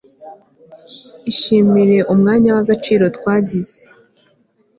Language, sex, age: Kinyarwanda, female, 19-29